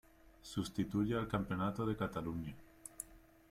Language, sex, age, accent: Spanish, male, 30-39, España: Sur peninsular (Andalucia, Extremadura, Murcia)